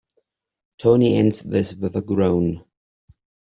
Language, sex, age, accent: English, male, 40-49, England English